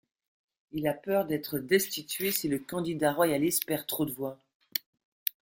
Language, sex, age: French, female, 50-59